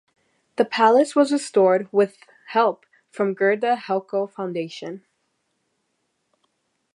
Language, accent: English, United States English